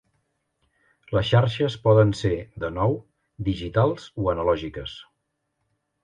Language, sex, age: Catalan, male, 50-59